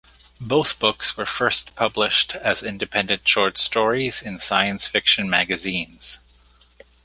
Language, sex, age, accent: English, male, 50-59, Canadian English